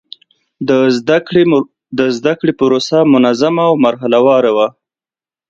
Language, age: Pashto, 30-39